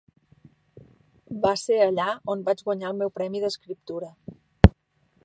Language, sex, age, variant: Catalan, female, 40-49, Central